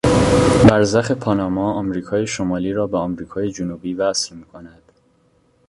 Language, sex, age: Persian, male, 19-29